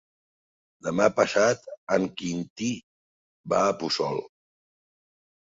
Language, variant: Catalan, Central